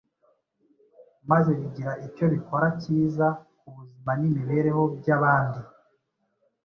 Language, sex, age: Kinyarwanda, male, 19-29